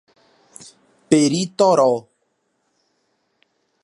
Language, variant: Portuguese, Portuguese (Brasil)